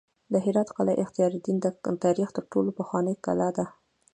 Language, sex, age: Pashto, female, 19-29